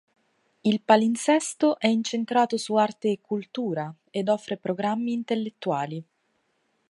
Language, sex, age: Italian, female, 19-29